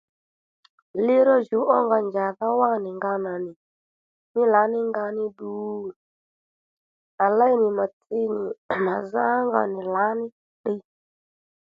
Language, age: Lendu, 19-29